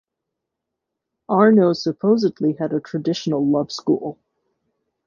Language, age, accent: English, 40-49, United States English